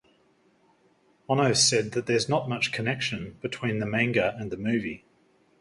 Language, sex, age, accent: English, male, 50-59, Australian English